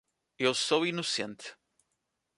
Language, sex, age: Portuguese, male, 30-39